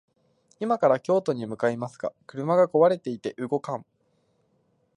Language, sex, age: Japanese, male, 19-29